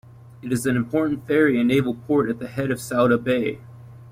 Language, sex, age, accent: English, female, 19-29, United States English